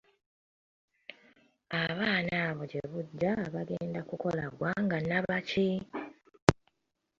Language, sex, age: Ganda, female, 19-29